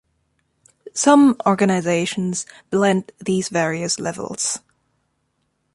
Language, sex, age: English, female, 19-29